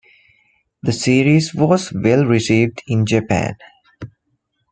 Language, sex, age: English, male, 19-29